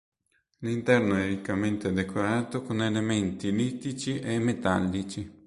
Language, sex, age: Italian, male, 19-29